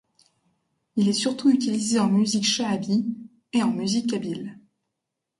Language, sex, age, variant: French, female, 30-39, Français de métropole